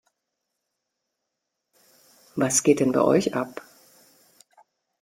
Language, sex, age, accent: German, female, 50-59, Deutschland Deutsch